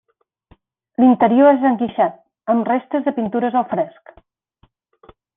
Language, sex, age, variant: Catalan, female, 50-59, Central